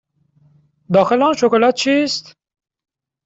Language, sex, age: Persian, male, 19-29